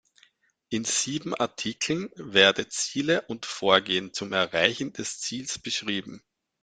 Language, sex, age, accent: German, male, 40-49, Österreichisches Deutsch